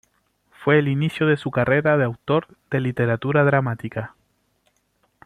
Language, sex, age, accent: Spanish, male, 19-29, Chileno: Chile, Cuyo